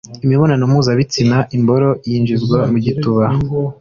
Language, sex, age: Kinyarwanda, male, 19-29